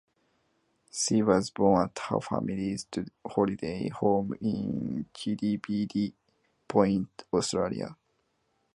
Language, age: English, 19-29